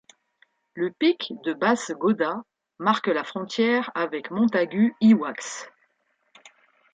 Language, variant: French, Français de métropole